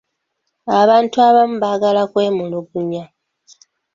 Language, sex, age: Ganda, female, 19-29